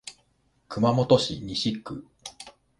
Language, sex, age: Japanese, male, 50-59